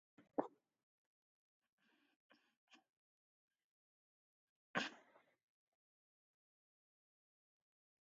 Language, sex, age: Swahili, female, 19-29